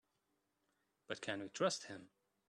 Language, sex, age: English, male, 30-39